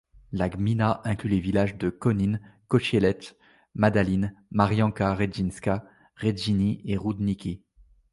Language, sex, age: French, male, 19-29